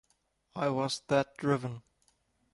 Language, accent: English, German